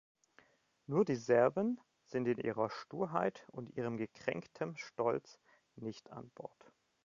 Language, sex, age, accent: German, male, 30-39, Deutschland Deutsch